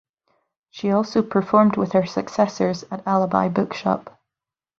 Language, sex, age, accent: English, female, 30-39, Northern Irish; yorkshire